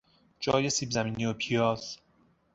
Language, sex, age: Persian, male, 30-39